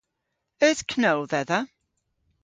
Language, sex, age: Cornish, female, 40-49